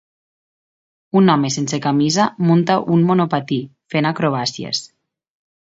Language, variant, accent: Catalan, Septentrional, septentrional